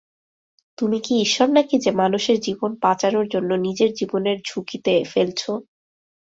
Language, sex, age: Bengali, female, 19-29